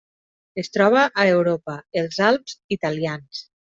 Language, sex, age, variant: Catalan, female, 30-39, Nord-Occidental